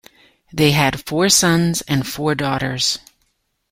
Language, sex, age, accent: English, female, 50-59, Canadian English